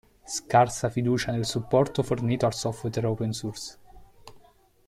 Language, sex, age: Italian, male, 19-29